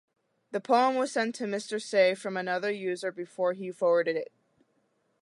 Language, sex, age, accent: English, female, under 19, United States English